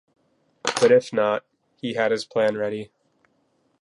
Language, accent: English, United States English